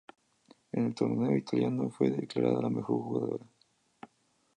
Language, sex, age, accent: Spanish, male, 19-29, México